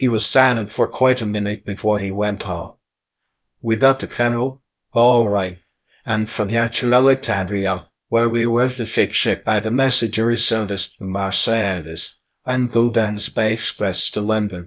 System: TTS, VITS